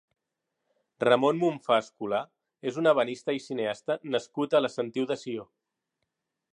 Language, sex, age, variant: Catalan, male, 40-49, Central